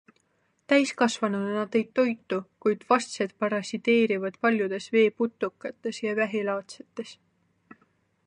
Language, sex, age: Estonian, female, 19-29